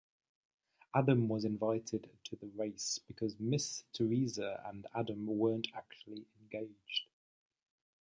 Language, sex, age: English, male, 30-39